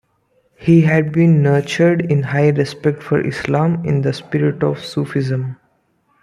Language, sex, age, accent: English, male, 19-29, India and South Asia (India, Pakistan, Sri Lanka)